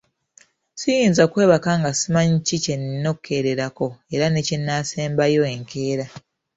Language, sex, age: Ganda, female, 30-39